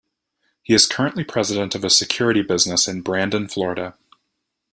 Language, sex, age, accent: English, male, 19-29, United States English